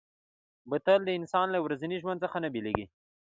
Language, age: Pashto, 19-29